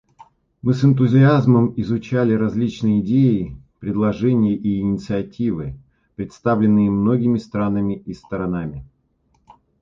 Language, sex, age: Russian, male, 30-39